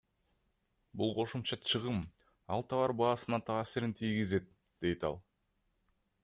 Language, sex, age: Kyrgyz, male, 19-29